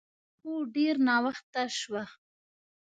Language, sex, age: Pashto, female, 30-39